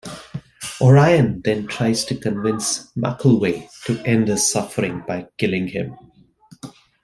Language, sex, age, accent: English, male, 30-39, India and South Asia (India, Pakistan, Sri Lanka)